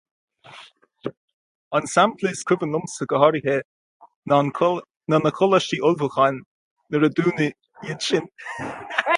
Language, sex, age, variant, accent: Irish, female, 19-29, Gaeilge Uladh, Cainteoir líofa, ní ó dhúchas